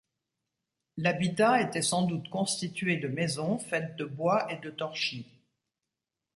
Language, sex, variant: French, female, Français de métropole